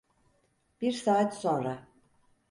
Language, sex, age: Turkish, female, 60-69